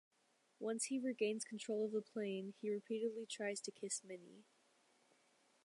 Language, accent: English, United States English